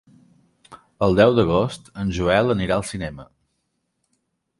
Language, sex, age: Catalan, male, 40-49